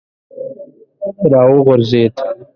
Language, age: Pashto, 19-29